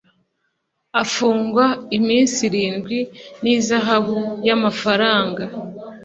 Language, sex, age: Kinyarwanda, female, 19-29